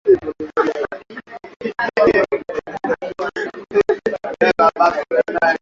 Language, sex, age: Swahili, male, 19-29